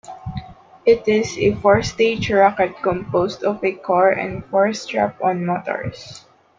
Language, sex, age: English, female, under 19